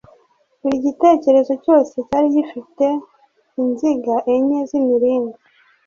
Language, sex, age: Kinyarwanda, female, 30-39